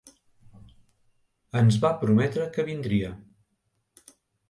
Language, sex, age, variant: Catalan, male, 60-69, Central